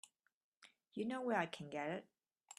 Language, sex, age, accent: English, female, 19-29, England English